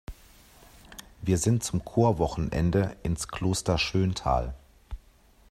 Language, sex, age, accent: German, male, 40-49, Deutschland Deutsch